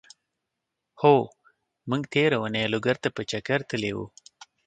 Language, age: Pashto, 30-39